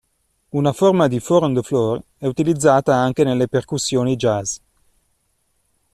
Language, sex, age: Italian, male, 40-49